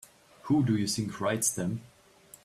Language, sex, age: English, male, 30-39